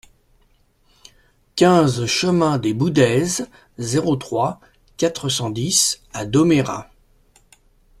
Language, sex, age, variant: French, male, 60-69, Français de métropole